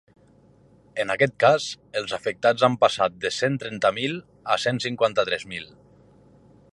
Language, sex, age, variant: Catalan, male, 30-39, Nord-Occidental